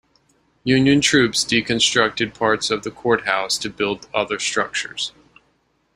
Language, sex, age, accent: English, male, 30-39, United States English